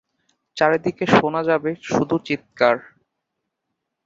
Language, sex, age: Bengali, male, 19-29